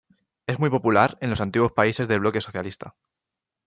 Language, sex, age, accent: Spanish, male, 30-39, España: Centro-Sur peninsular (Madrid, Toledo, Castilla-La Mancha)